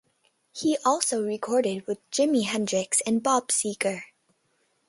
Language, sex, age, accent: English, female, under 19, United States English